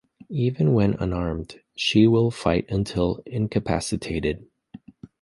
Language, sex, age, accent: English, male, 30-39, United States English